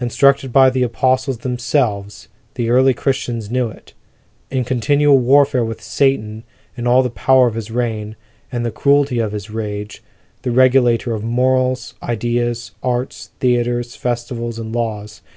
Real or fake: real